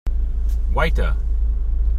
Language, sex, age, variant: Catalan, male, 40-49, Central